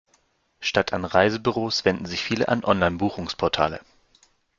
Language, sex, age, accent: German, male, 19-29, Deutschland Deutsch